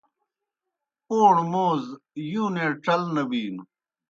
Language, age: Kohistani Shina, 60-69